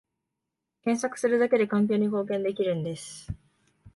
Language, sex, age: Japanese, female, 19-29